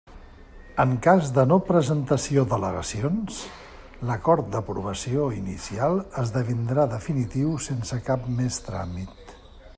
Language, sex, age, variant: Catalan, male, 60-69, Central